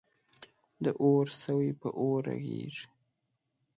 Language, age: Pashto, 19-29